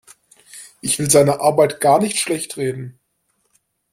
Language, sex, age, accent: German, male, 19-29, Deutschland Deutsch